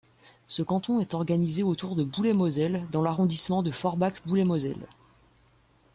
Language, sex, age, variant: French, female, 19-29, Français de métropole